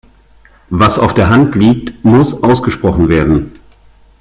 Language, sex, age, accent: German, male, 50-59, Deutschland Deutsch